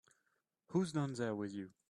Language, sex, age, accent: English, male, 19-29, England English